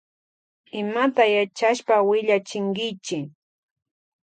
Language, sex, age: Loja Highland Quichua, female, 40-49